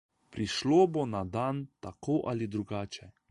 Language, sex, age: Slovenian, male, 19-29